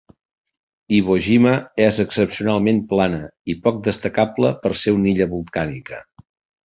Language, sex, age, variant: Catalan, male, 60-69, Central